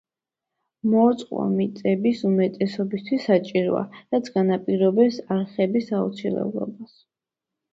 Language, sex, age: Georgian, female, under 19